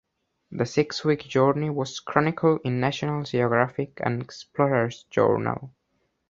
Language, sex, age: English, male, under 19